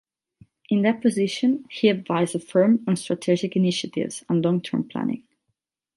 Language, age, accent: English, 19-29, United States English; England English; Irish English